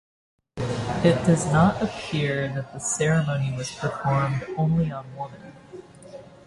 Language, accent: English, United States English